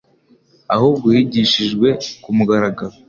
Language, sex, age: Kinyarwanda, male, under 19